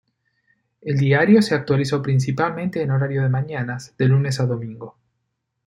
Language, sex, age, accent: Spanish, male, 40-49, Rioplatense: Argentina, Uruguay, este de Bolivia, Paraguay